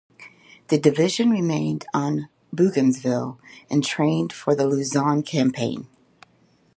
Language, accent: English, United States English